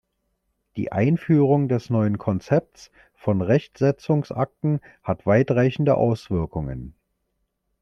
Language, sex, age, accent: German, male, 40-49, Deutschland Deutsch